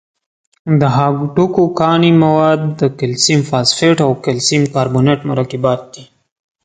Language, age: Pashto, 19-29